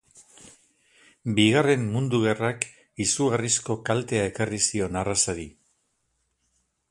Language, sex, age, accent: Basque, male, 60-69, Erdialdekoa edo Nafarra (Gipuzkoa, Nafarroa)